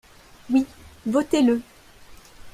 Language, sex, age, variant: French, female, 19-29, Français de métropole